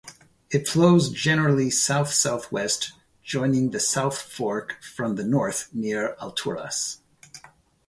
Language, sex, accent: English, male, United States English